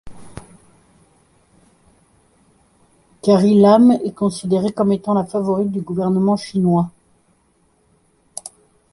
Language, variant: French, Français de métropole